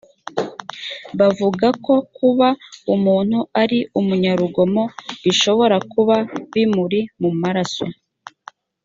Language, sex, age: Kinyarwanda, female, 30-39